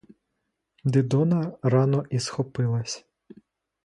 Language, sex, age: Ukrainian, male, 30-39